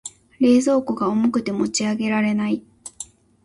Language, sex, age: Japanese, female, 19-29